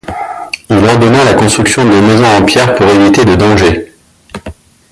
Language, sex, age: French, male, 40-49